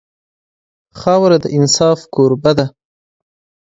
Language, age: Pashto, 19-29